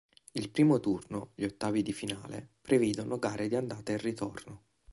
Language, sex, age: Italian, male, 19-29